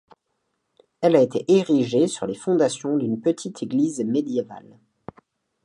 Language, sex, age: French, male, under 19